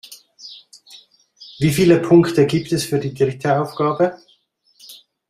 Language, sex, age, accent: German, male, 50-59, Schweizerdeutsch